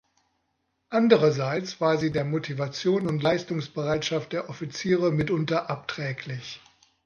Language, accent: German, Deutschland Deutsch